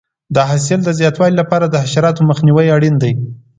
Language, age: Pashto, 19-29